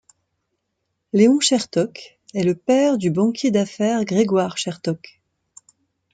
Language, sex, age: French, female, 40-49